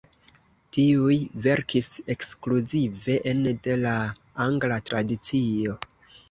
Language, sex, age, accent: Esperanto, female, 19-29, Internacia